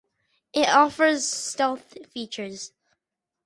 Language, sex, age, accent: English, male, under 19, United States English